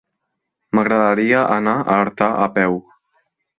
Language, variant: Catalan, Central